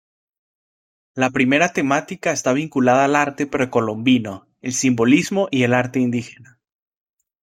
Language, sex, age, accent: Spanish, male, 30-39, Caribe: Cuba, Venezuela, Puerto Rico, República Dominicana, Panamá, Colombia caribeña, México caribeño, Costa del golfo de México